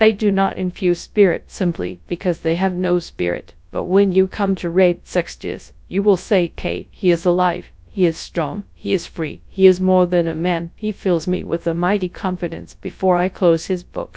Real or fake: fake